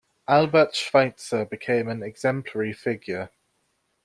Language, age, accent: English, 19-29, England English